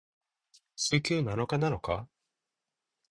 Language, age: Japanese, 30-39